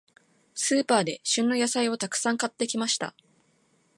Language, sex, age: Japanese, female, 19-29